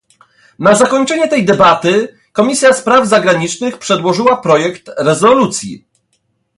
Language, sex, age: Polish, male, 30-39